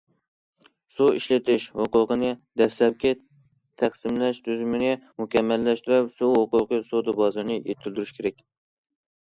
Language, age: Uyghur, 19-29